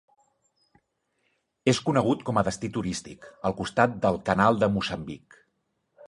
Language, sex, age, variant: Catalan, male, 40-49, Central